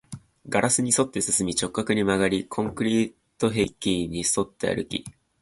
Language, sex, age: Japanese, male, 19-29